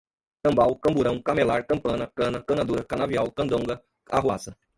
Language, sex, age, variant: Portuguese, male, 40-49, Portuguese (Brasil)